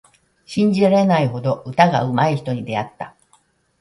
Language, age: Japanese, 60-69